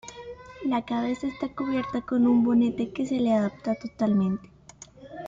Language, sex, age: Spanish, female, under 19